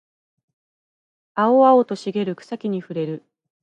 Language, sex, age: Japanese, female, 30-39